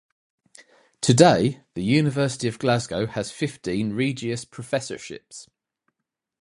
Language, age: English, 40-49